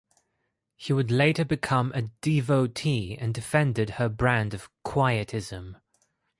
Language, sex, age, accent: English, male, 19-29, England English